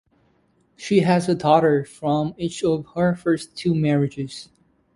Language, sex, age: English, male, 19-29